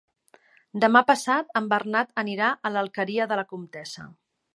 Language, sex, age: Catalan, female, 50-59